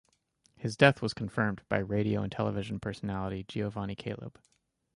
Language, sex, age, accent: English, male, 19-29, United States English